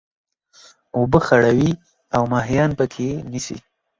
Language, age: Pashto, 19-29